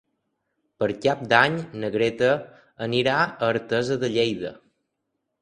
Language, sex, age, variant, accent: Catalan, male, 30-39, Balear, mallorquí